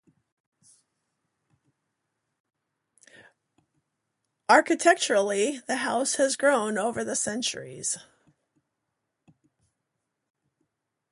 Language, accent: English, United States English